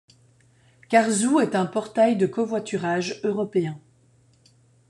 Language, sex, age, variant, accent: French, female, 40-49, Français d'Europe, Français de Belgique